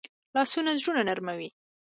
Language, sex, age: Pashto, female, 19-29